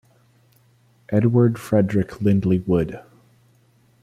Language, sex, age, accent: English, male, 19-29, United States English